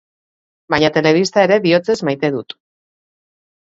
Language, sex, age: Basque, female, 40-49